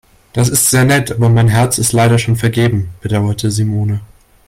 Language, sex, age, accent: German, male, under 19, Deutschland Deutsch